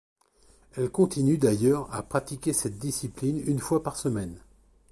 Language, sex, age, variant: French, male, 50-59, Français de métropole